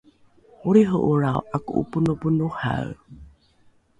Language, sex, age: Rukai, female, 40-49